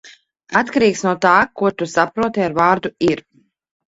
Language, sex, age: Latvian, female, 30-39